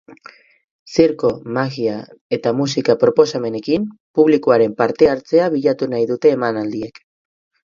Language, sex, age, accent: Basque, male, 19-29, Mendebalekoa (Araba, Bizkaia, Gipuzkoako mendebaleko herri batzuk)